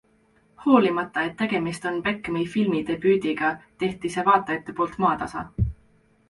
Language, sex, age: Estonian, female, 19-29